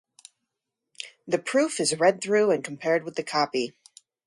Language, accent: English, United States English